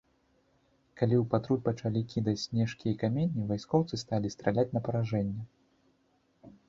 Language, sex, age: Belarusian, male, 19-29